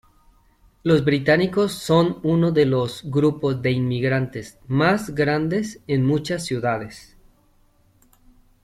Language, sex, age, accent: Spanish, female, 50-59, México